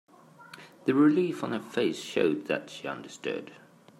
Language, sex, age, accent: English, male, 40-49, England English